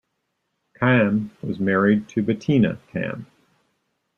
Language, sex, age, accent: English, male, 60-69, United States English